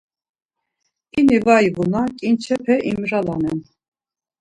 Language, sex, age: Laz, female, 50-59